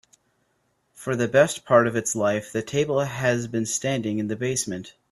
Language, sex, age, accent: English, male, 19-29, United States English